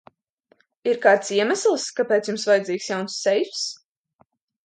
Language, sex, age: Latvian, female, under 19